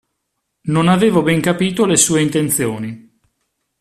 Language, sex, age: Italian, male, 40-49